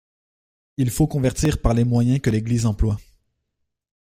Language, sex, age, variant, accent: French, male, 19-29, Français d'Amérique du Nord, Français du Canada